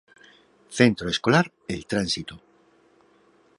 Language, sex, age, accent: Spanish, male, 40-49, España: Norte peninsular (Asturias, Castilla y León, Cantabria, País Vasco, Navarra, Aragón, La Rioja, Guadalajara, Cuenca)